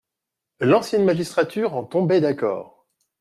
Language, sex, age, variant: French, male, 40-49, Français de métropole